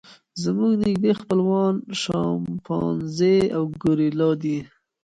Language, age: Pashto, 19-29